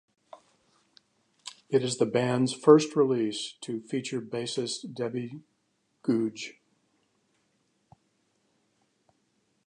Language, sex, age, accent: English, male, 60-69, United States English